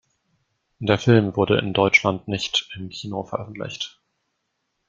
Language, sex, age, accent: German, male, 19-29, Deutschland Deutsch